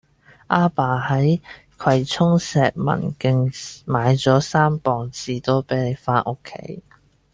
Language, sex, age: Cantonese, male, 19-29